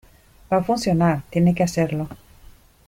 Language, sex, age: Spanish, female, 50-59